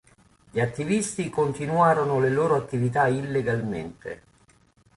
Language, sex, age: Italian, male, 50-59